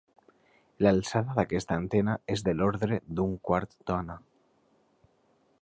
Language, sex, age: Catalan, male, 30-39